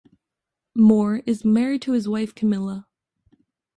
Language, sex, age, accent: English, female, under 19, United States English